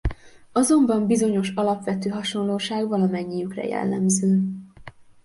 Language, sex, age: Hungarian, female, 19-29